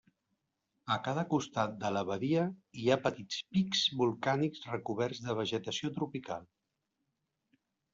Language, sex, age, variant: Catalan, male, 40-49, Central